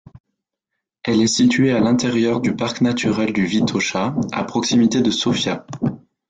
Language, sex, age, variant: French, male, 30-39, Français de métropole